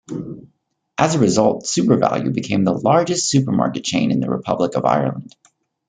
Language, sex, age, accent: English, male, 30-39, United States English